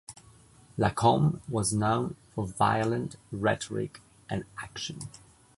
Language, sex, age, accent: English, male, 30-39, England English